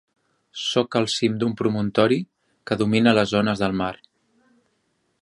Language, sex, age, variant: Catalan, male, 40-49, Central